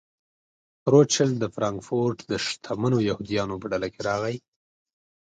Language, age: Pashto, 30-39